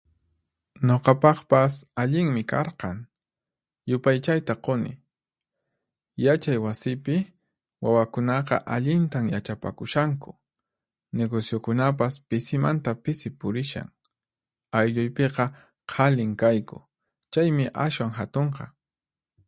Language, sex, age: Puno Quechua, male, 30-39